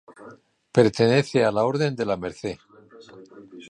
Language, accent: Spanish, España: Sur peninsular (Andalucia, Extremadura, Murcia)